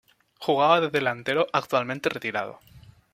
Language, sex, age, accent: Spanish, male, 19-29, España: Sur peninsular (Andalucia, Extremadura, Murcia)